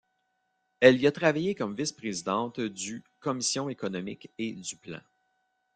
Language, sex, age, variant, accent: French, male, 40-49, Français d'Amérique du Nord, Français du Canada